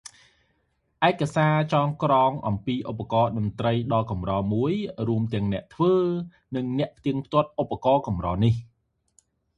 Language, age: Khmer, 30-39